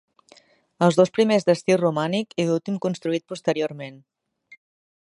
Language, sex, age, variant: Catalan, female, 30-39, Nord-Occidental